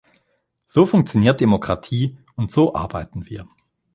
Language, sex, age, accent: German, male, 30-39, Schweizerdeutsch